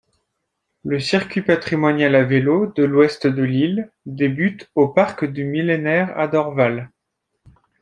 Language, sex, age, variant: French, male, 30-39, Français de métropole